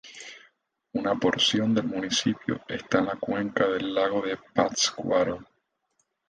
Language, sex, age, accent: Spanish, male, 19-29, Caribe: Cuba, Venezuela, Puerto Rico, República Dominicana, Panamá, Colombia caribeña, México caribeño, Costa del golfo de México